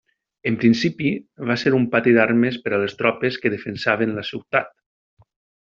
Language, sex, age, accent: Catalan, male, 30-39, valencià